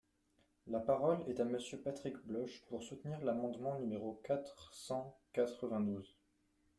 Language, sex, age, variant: French, male, under 19, Français de métropole